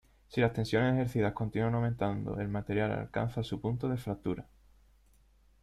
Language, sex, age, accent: Spanish, male, 19-29, España: Sur peninsular (Andalucia, Extremadura, Murcia)